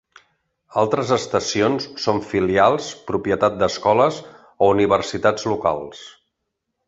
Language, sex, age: Catalan, male, 60-69